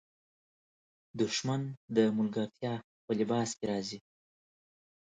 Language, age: Pashto, 30-39